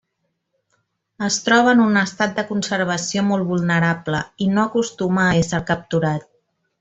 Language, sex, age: Catalan, female, 40-49